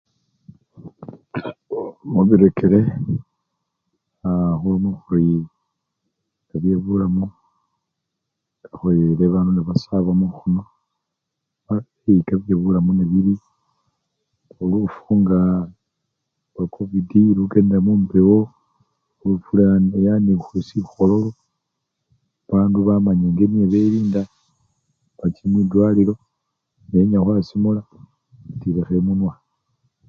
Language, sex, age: Luyia, male, 60-69